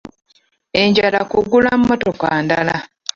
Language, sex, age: Ganda, female, 30-39